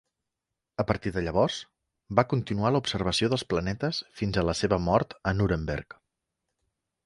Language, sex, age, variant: Catalan, male, 40-49, Central